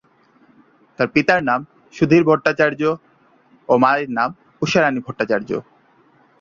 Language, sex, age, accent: Bengali, male, 19-29, প্রমিত